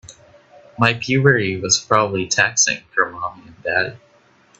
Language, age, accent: English, 19-29, United States English